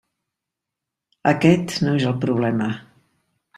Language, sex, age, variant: Catalan, female, 70-79, Central